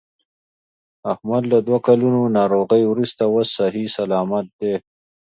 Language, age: Pashto, 30-39